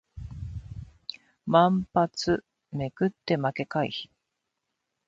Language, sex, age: Japanese, female, 50-59